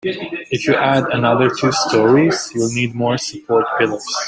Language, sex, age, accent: English, male, 19-29, England English